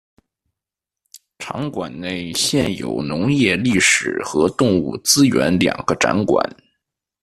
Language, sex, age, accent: Chinese, male, 19-29, 出生地：北京市